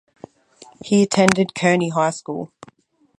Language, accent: English, Australian English